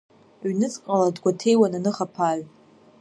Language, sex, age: Abkhazian, female, under 19